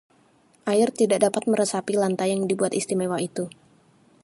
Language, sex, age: Indonesian, female, 19-29